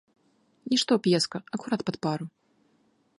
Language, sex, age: Belarusian, female, 30-39